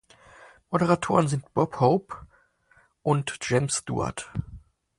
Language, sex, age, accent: German, male, 30-39, Deutschland Deutsch